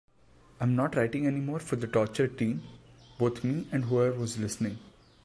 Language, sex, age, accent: English, male, 19-29, India and South Asia (India, Pakistan, Sri Lanka)